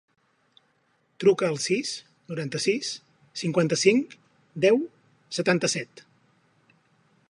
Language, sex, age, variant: Catalan, male, 50-59, Central